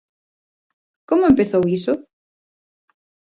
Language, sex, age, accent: Galician, female, 19-29, Normativo (estándar)